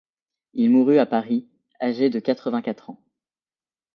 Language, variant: French, Français de métropole